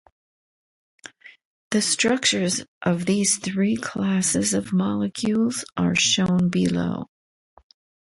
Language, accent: English, United States English